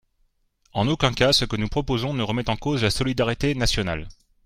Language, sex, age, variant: French, male, 40-49, Français de métropole